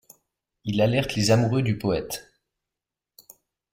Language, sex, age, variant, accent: French, male, 30-39, Français d'Europe, Français de Suisse